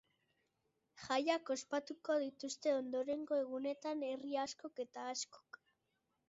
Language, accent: Basque, Mendebalekoa (Araba, Bizkaia, Gipuzkoako mendebaleko herri batzuk)